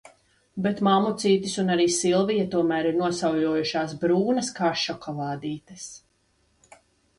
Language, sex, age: Latvian, female, 30-39